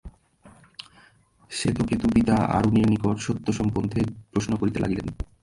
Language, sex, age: Bengali, male, 19-29